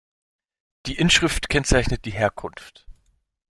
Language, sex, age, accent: German, male, 19-29, Deutschland Deutsch